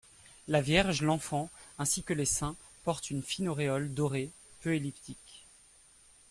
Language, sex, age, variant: French, male, 30-39, Français de métropole